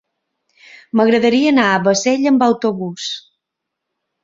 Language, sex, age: Catalan, female, 30-39